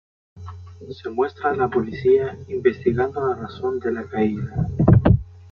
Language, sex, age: Spanish, male, 30-39